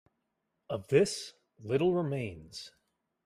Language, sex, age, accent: English, male, 19-29, United States English